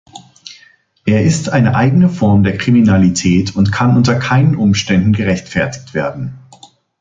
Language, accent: German, Deutschland Deutsch